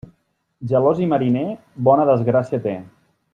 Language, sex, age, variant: Catalan, male, 30-39, Septentrional